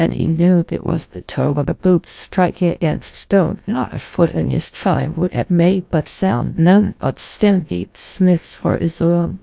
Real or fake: fake